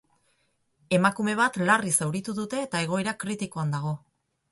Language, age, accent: Basque, 50-59, Erdialdekoa edo Nafarra (Gipuzkoa, Nafarroa)